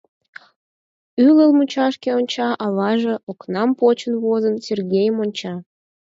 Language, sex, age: Mari, female, under 19